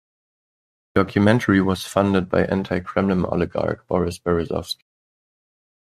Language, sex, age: English, male, 19-29